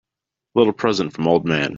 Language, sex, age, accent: English, male, under 19, United States English